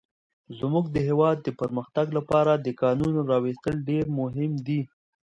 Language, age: Pashto, 30-39